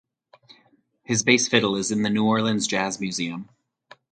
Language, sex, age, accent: English, male, 30-39, United States English